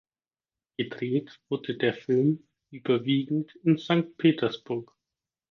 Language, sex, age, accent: German, male, 19-29, Deutschland Deutsch